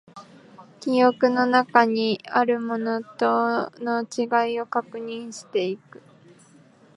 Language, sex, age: Japanese, female, 19-29